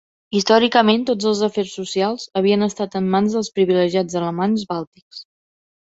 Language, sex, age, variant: Catalan, female, 30-39, Central